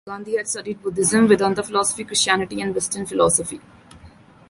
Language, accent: English, India and South Asia (India, Pakistan, Sri Lanka)